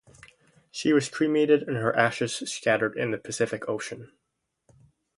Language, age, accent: English, 19-29, United States English